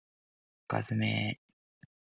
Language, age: Japanese, 19-29